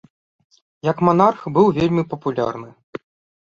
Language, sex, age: Belarusian, male, 19-29